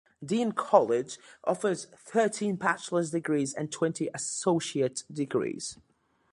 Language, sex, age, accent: English, male, 19-29, England English